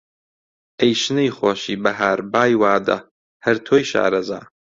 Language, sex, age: Central Kurdish, male, 19-29